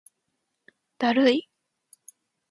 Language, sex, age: Japanese, female, 19-29